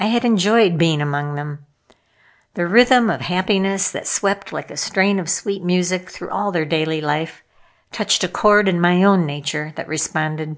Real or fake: real